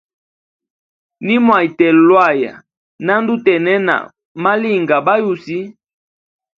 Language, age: Hemba, 19-29